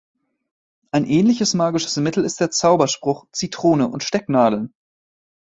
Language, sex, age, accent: German, male, 19-29, Deutschland Deutsch